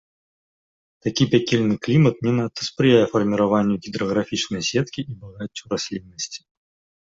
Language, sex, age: Belarusian, male, 30-39